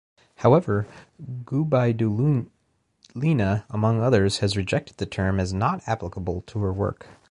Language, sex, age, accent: English, male, 19-29, United States English